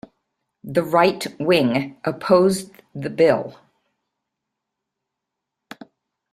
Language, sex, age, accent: English, female, 70-79, United States English